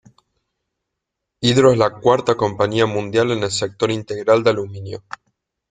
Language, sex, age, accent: Spanish, male, 19-29, Rioplatense: Argentina, Uruguay, este de Bolivia, Paraguay